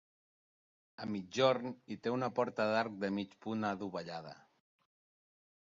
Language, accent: Catalan, Neutre